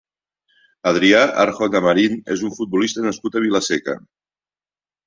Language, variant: Catalan, Central